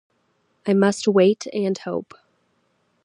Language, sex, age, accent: English, female, 19-29, United States English